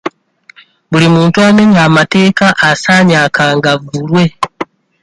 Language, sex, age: Ganda, male, 19-29